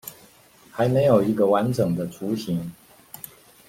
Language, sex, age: Chinese, male, 50-59